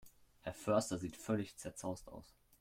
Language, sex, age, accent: German, male, under 19, Deutschland Deutsch